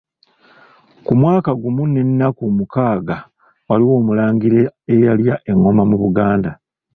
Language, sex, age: Ganda, male, 40-49